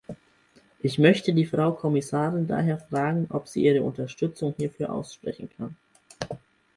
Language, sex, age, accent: German, male, under 19, Deutschland Deutsch